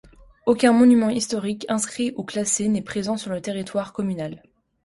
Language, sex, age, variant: French, female, 19-29, Français de métropole